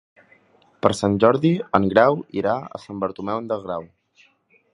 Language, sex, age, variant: Catalan, male, 19-29, Central